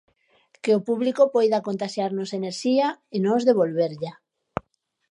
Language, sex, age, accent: Galician, female, 40-49, Oriental (común en zona oriental)